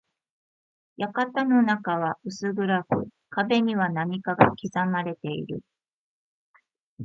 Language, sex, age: Japanese, female, 40-49